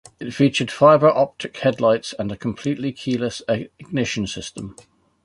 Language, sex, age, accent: English, male, 60-69, England English